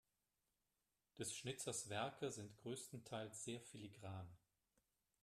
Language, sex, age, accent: German, male, 50-59, Deutschland Deutsch